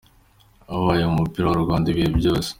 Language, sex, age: Kinyarwanda, male, under 19